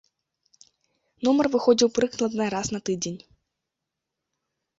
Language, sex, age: Belarusian, female, under 19